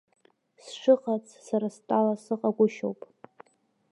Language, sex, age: Abkhazian, female, under 19